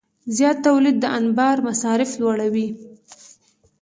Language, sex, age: Pashto, female, 19-29